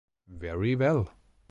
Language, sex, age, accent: German, male, 40-49, Deutschland Deutsch